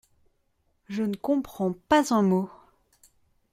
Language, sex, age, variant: French, female, 30-39, Français de métropole